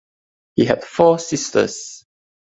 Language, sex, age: English, male, 30-39